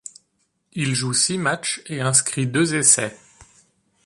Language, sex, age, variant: French, male, 30-39, Français de métropole